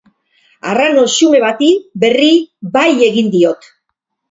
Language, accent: Basque, Mendebalekoa (Araba, Bizkaia, Gipuzkoako mendebaleko herri batzuk)